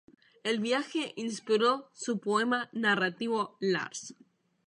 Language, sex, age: Spanish, female, 19-29